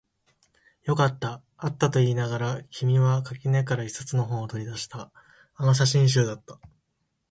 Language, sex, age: Japanese, male, 19-29